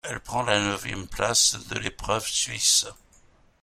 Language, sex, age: French, male, 70-79